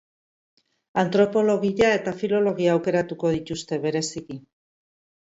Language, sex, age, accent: Basque, female, 60-69, Mendebalekoa (Araba, Bizkaia, Gipuzkoako mendebaleko herri batzuk)